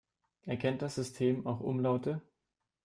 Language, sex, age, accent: German, male, 19-29, Deutschland Deutsch